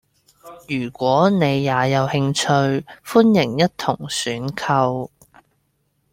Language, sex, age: Chinese, male, 19-29